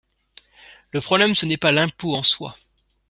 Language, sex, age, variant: French, male, 30-39, Français de métropole